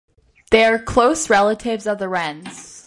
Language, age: English, 19-29